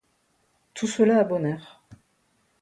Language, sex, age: French, female, 50-59